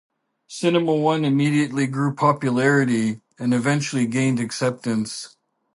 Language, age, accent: English, 50-59, Canadian English